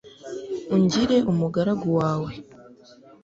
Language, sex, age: Kinyarwanda, female, under 19